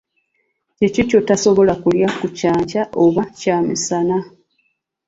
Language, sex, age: Ganda, female, 40-49